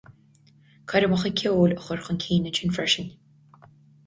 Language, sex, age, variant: Irish, female, 30-39, Gaeilge Chonnacht